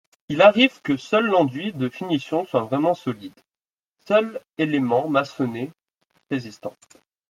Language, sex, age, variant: French, male, 19-29, Français de métropole